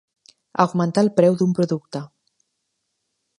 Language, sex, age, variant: Catalan, female, 40-49, Central